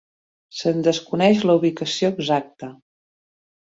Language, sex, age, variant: Catalan, female, 40-49, Central